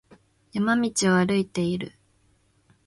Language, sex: Japanese, female